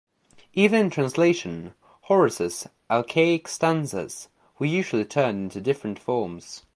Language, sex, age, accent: English, male, under 19, England English